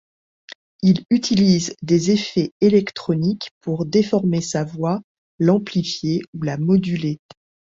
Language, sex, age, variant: French, female, 40-49, Français de métropole